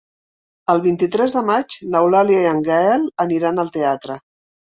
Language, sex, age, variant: Catalan, female, 50-59, Central